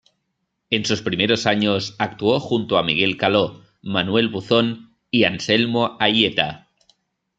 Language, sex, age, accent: Spanish, male, 30-39, España: Norte peninsular (Asturias, Castilla y León, Cantabria, País Vasco, Navarra, Aragón, La Rioja, Guadalajara, Cuenca)